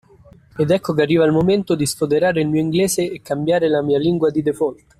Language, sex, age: Italian, male, 19-29